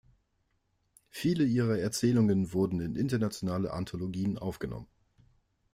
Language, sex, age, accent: German, male, 40-49, Deutschland Deutsch